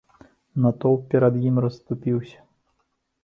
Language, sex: Belarusian, male